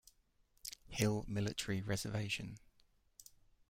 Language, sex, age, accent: English, male, 50-59, England English